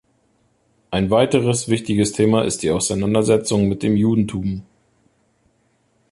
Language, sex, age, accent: German, male, 30-39, Deutschland Deutsch